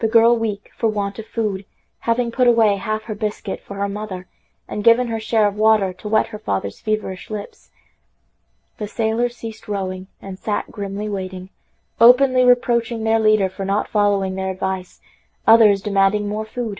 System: none